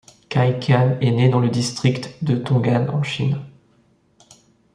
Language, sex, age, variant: French, male, 19-29, Français de métropole